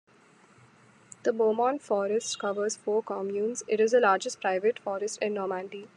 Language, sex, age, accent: English, female, 19-29, India and South Asia (India, Pakistan, Sri Lanka)